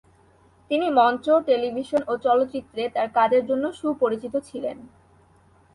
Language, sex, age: Bengali, female, under 19